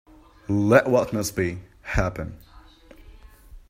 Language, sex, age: English, male, under 19